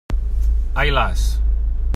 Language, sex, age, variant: Catalan, male, 40-49, Central